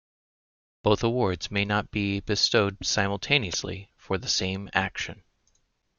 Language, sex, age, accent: English, male, 30-39, United States English